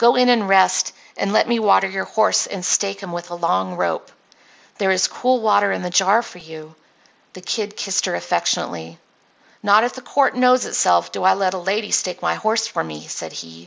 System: none